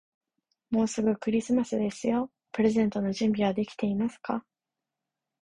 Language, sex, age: Japanese, female, 19-29